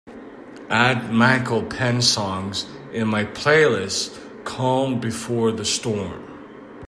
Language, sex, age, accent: English, male, 40-49, United States English